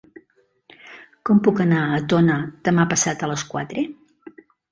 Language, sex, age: Catalan, female, 60-69